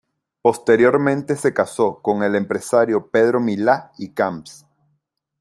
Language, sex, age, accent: Spanish, male, 40-49, Caribe: Cuba, Venezuela, Puerto Rico, República Dominicana, Panamá, Colombia caribeña, México caribeño, Costa del golfo de México